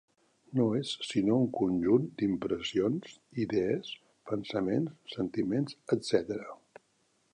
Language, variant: Catalan, Central